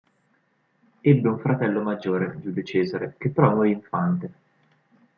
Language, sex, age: Italian, male, 19-29